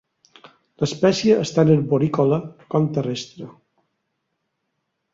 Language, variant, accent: Catalan, Balear, balear